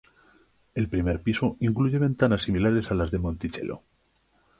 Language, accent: Spanish, España: Norte peninsular (Asturias, Castilla y León, Cantabria, País Vasco, Navarra, Aragón, La Rioja, Guadalajara, Cuenca)